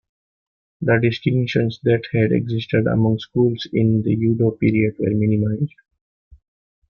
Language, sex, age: English, male, 19-29